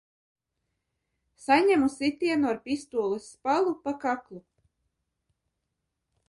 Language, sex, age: Latvian, female, 19-29